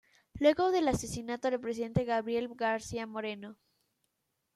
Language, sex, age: Spanish, female, 19-29